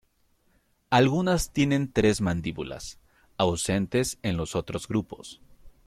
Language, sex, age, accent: Spanish, male, 19-29, México